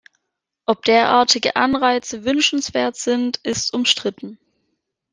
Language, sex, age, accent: German, female, 19-29, Deutschland Deutsch